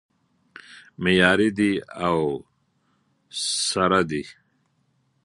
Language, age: Pashto, 40-49